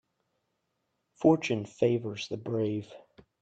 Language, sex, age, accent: English, male, 19-29, United States English